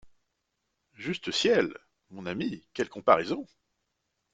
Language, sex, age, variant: French, male, 30-39, Français de métropole